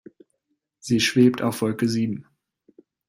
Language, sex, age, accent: German, male, 19-29, Deutschland Deutsch